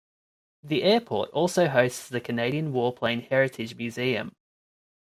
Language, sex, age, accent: English, male, 19-29, Australian English